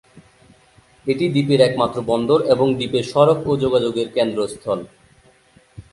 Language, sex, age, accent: Bengali, male, 19-29, Native